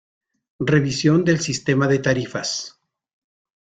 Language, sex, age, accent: Spanish, male, 50-59, México